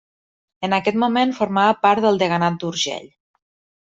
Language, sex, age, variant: Catalan, female, 30-39, Septentrional